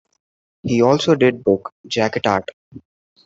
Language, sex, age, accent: English, male, 19-29, India and South Asia (India, Pakistan, Sri Lanka)